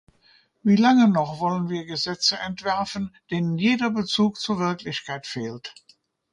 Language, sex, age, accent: German, female, 70-79, Deutschland Deutsch